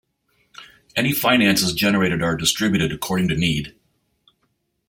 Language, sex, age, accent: English, male, 60-69, United States English